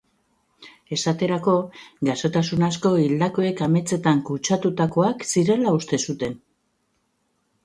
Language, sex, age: Basque, female, 50-59